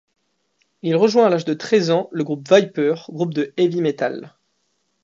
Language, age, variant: French, 19-29, Français de métropole